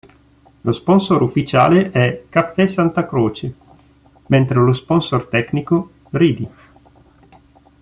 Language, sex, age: Italian, male, 19-29